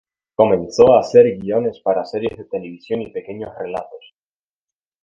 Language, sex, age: Spanish, male, 19-29